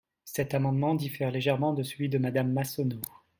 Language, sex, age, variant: French, male, 19-29, Français de métropole